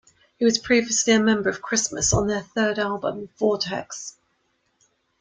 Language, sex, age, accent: English, female, 60-69, England English